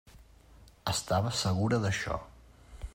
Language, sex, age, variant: Catalan, male, 40-49, Central